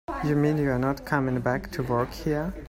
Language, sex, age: English, male, 19-29